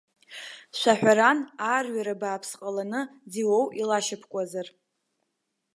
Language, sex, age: Abkhazian, female, 19-29